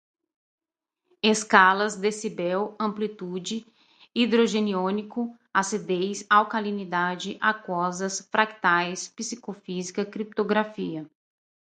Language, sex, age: Portuguese, female, 30-39